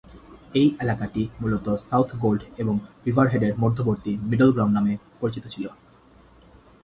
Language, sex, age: Bengali, male, 19-29